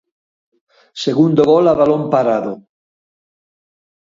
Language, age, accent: Galician, 60-69, Atlántico (seseo e gheada)